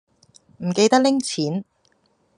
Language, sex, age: Cantonese, female, under 19